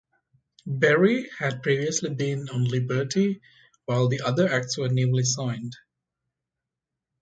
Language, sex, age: English, male, 30-39